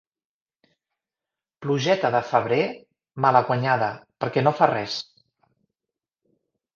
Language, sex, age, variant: Catalan, male, 40-49, Central